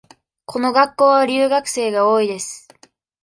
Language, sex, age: Japanese, female, 19-29